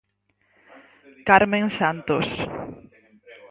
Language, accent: Galician, Normativo (estándar)